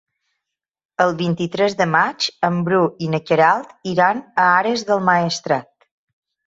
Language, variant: Catalan, Balear